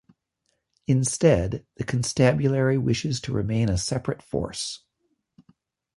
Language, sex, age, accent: English, male, 50-59, United States English